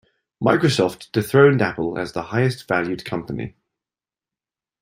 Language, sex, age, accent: English, male, 19-29, England English